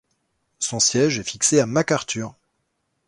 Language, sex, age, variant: French, male, 30-39, Français de métropole